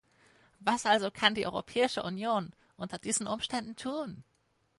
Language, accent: German, Deutschland Deutsch